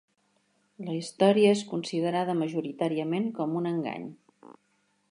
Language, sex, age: Catalan, female, 50-59